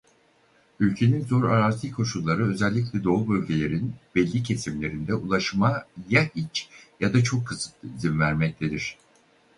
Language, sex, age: Turkish, male, 60-69